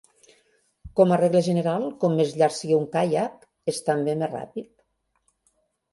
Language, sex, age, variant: Catalan, female, 50-59, Central